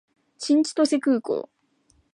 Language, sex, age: Japanese, female, under 19